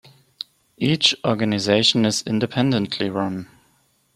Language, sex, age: English, male, 19-29